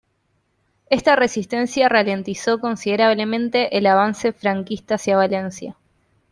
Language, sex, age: Spanish, female, 19-29